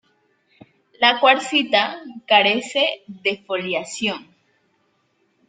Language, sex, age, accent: Spanish, female, 19-29, Andino-Pacífico: Colombia, Perú, Ecuador, oeste de Bolivia y Venezuela andina